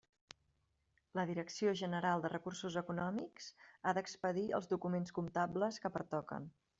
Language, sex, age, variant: Catalan, female, 30-39, Central